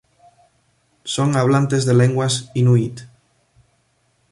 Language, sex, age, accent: Spanish, male, 19-29, España: Norte peninsular (Asturias, Castilla y León, Cantabria, País Vasco, Navarra, Aragón, La Rioja, Guadalajara, Cuenca)